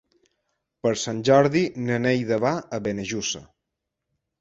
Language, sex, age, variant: Catalan, male, 30-39, Balear